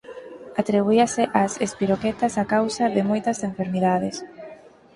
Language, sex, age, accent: Galician, female, 19-29, Central (gheada)